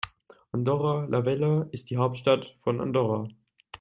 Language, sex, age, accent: German, male, 19-29, Deutschland Deutsch